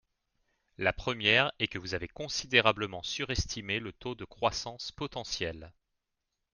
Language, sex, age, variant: French, male, 40-49, Français de métropole